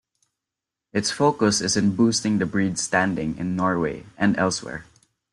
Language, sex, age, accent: English, male, 19-29, Filipino